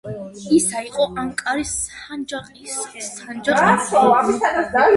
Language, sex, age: Georgian, female, under 19